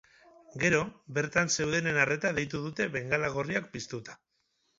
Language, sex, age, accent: Basque, male, 30-39, Mendebalekoa (Araba, Bizkaia, Gipuzkoako mendebaleko herri batzuk)